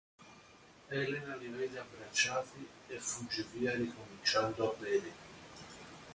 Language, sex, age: Italian, male, 40-49